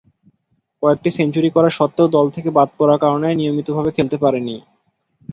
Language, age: Bengali, under 19